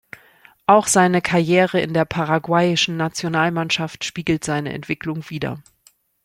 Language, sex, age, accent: German, female, 40-49, Deutschland Deutsch